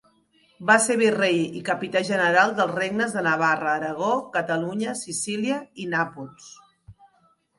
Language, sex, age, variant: Catalan, female, 40-49, Central